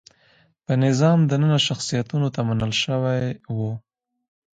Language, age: Pashto, 19-29